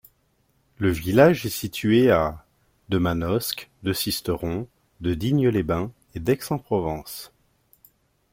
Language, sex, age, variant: French, male, 40-49, Français de métropole